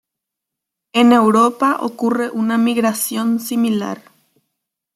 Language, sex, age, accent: Spanish, female, under 19, Rioplatense: Argentina, Uruguay, este de Bolivia, Paraguay